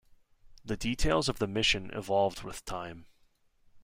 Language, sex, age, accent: English, male, 19-29, United States English